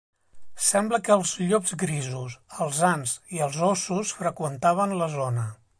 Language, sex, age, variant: Catalan, male, 40-49, Central